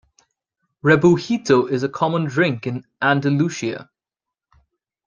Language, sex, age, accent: English, male, 19-29, England English